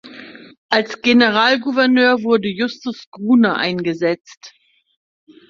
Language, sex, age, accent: German, female, 50-59, Deutschland Deutsch